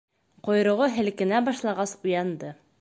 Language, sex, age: Bashkir, female, 19-29